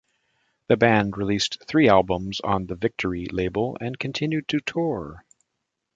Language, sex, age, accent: English, male, 50-59, Canadian English